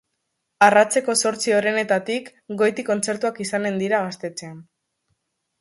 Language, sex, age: Basque, female, under 19